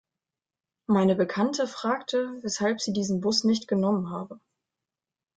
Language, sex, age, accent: German, female, 19-29, Deutschland Deutsch